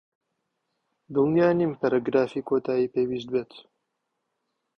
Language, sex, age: Central Kurdish, male, 19-29